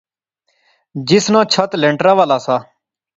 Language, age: Pahari-Potwari, 19-29